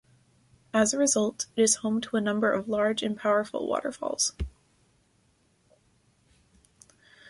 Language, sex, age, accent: English, female, under 19, United States English